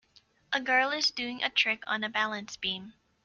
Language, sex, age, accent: English, female, 19-29, United States English